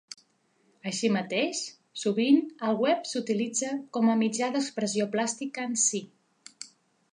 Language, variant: Catalan, Central